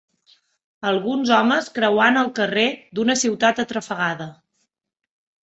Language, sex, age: Catalan, male, 40-49